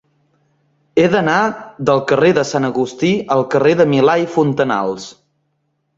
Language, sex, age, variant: Catalan, male, 19-29, Central